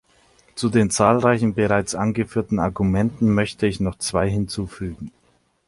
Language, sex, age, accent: German, male, 40-49, Deutschland Deutsch